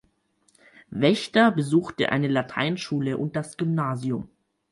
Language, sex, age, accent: German, male, under 19, Deutschland Deutsch